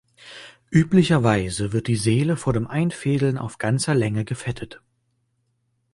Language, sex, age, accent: German, male, 19-29, Deutschland Deutsch